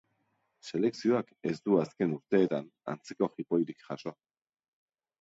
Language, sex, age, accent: Basque, male, 40-49, Erdialdekoa edo Nafarra (Gipuzkoa, Nafarroa)